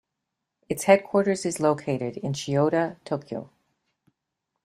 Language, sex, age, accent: English, female, 60-69, Canadian English